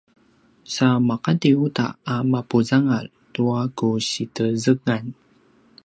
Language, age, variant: Paiwan, 30-39, pinayuanan a kinaikacedasan (東排灣語)